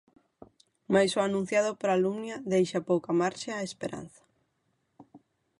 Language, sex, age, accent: Galician, female, 30-39, Oriental (común en zona oriental); Normativo (estándar)